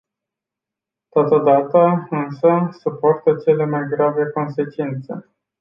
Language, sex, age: Romanian, male, 40-49